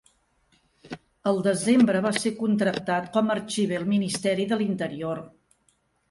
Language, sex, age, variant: Catalan, female, 60-69, Central